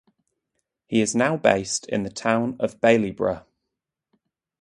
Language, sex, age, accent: English, male, 19-29, England English